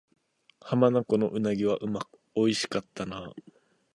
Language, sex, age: Japanese, male, 19-29